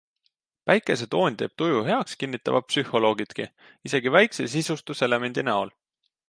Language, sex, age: Estonian, male, 19-29